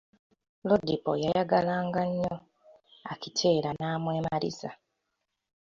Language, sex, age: Ganda, female, 19-29